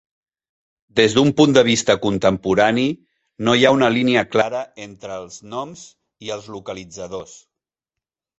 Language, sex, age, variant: Catalan, male, 40-49, Central